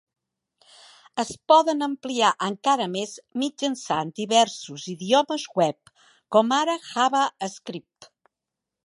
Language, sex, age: Catalan, female, 60-69